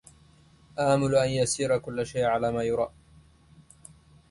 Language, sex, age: Arabic, male, 19-29